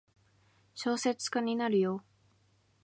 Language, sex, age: Japanese, female, 19-29